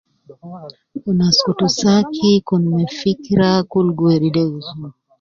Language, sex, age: Nubi, female, 50-59